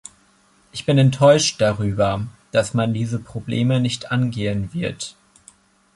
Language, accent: German, Deutschland Deutsch